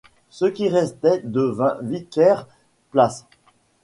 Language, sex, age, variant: French, male, 40-49, Français de métropole